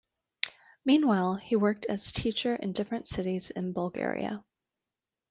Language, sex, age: English, female, 40-49